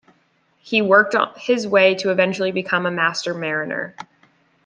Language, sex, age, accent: English, female, 19-29, United States English